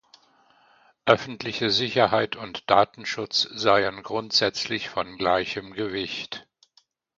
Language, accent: German, Deutschland Deutsch